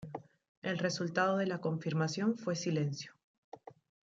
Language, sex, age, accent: Spanish, female, 19-29, Andino-Pacífico: Colombia, Perú, Ecuador, oeste de Bolivia y Venezuela andina